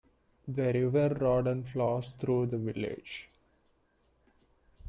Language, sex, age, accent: English, male, 19-29, India and South Asia (India, Pakistan, Sri Lanka)